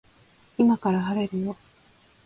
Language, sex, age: Japanese, female, 19-29